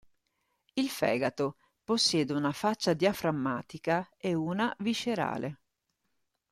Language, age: Italian, 50-59